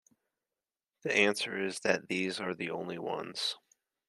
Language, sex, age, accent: English, male, 19-29, United States English